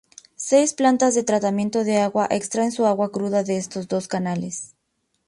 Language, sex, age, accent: Spanish, female, 19-29, México